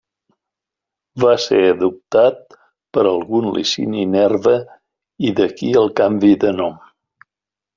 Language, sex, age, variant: Catalan, male, 60-69, Central